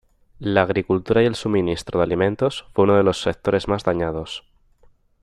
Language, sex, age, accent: Spanish, male, under 19, España: Norte peninsular (Asturias, Castilla y León, Cantabria, País Vasco, Navarra, Aragón, La Rioja, Guadalajara, Cuenca)